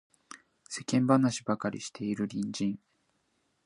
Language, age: Japanese, 19-29